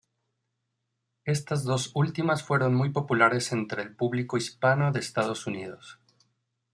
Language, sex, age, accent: Spanish, male, 30-39, México